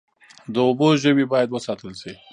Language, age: Pashto, 40-49